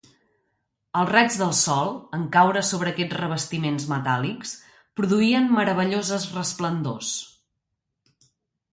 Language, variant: Catalan, Central